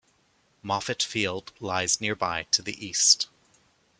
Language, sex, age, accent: English, male, 30-39, Canadian English